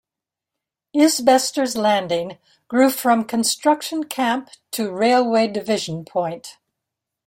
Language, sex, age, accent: English, female, 70-79, United States English